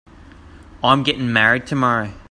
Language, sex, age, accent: English, male, 19-29, Australian English